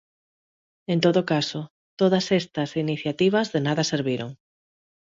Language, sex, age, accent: Galician, female, 40-49, Normativo (estándar)